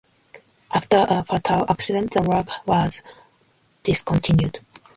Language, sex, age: English, female, 19-29